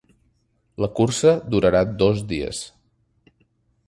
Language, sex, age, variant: Catalan, male, 30-39, Central